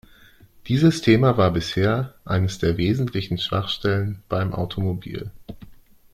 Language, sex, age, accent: German, male, 30-39, Deutschland Deutsch